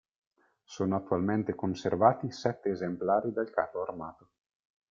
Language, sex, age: Italian, male, 19-29